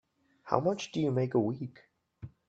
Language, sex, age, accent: English, male, 19-29, United States English